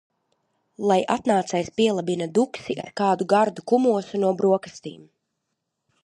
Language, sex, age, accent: Latvian, female, 19-29, Riga